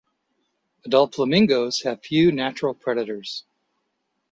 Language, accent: English, United States English